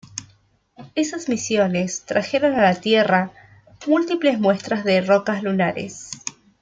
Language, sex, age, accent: Spanish, female, 30-39, Rioplatense: Argentina, Uruguay, este de Bolivia, Paraguay